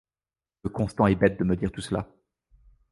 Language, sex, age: French, male, 19-29